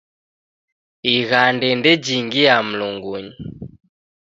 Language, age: Taita, 19-29